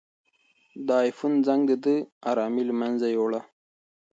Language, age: Pashto, 19-29